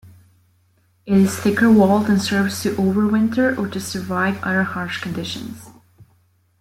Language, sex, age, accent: English, female, 19-29, United States English